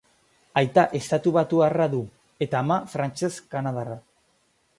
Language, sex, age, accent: Basque, male, under 19, Mendebalekoa (Araba, Bizkaia, Gipuzkoako mendebaleko herri batzuk)